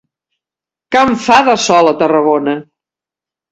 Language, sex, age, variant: Catalan, female, 50-59, Central